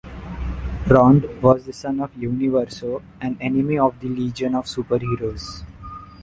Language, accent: English, India and South Asia (India, Pakistan, Sri Lanka)